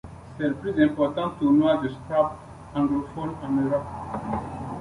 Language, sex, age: French, male, 19-29